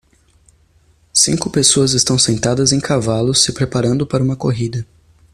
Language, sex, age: Portuguese, male, 30-39